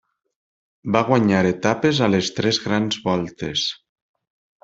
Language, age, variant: Catalan, 30-39, Nord-Occidental